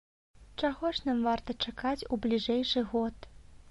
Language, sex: Belarusian, female